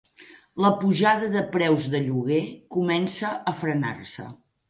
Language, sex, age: Catalan, female, 50-59